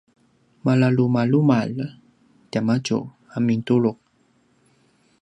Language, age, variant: Paiwan, 30-39, pinayuanan a kinaikacedasan (東排灣語)